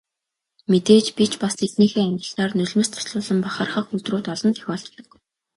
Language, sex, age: Mongolian, female, 19-29